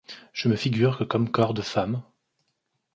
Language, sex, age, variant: French, male, 30-39, Français de métropole